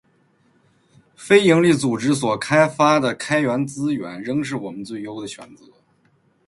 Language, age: Chinese, 30-39